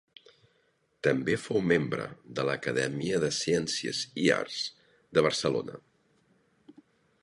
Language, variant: Catalan, Central